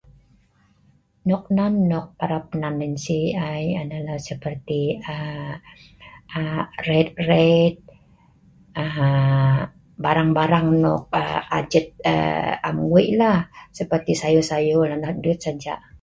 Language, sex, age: Sa'ban, female, 50-59